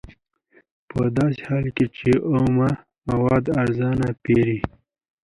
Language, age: Pashto, 19-29